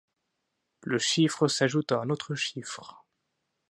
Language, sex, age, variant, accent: French, male, under 19, Français d'Europe, Français de Suisse